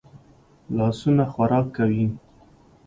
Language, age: Pashto, 30-39